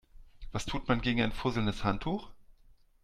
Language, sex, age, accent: German, male, 40-49, Deutschland Deutsch